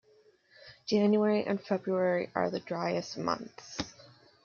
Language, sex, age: English, female, 19-29